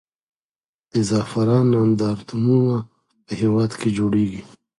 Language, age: Pashto, 30-39